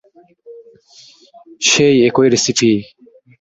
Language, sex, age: Bengali, male, 19-29